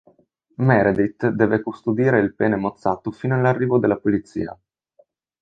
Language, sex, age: Italian, male, 19-29